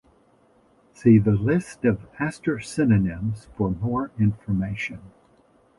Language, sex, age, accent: English, male, 60-69, United States English